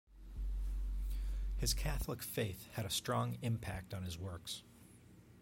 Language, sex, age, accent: English, male, 30-39, United States English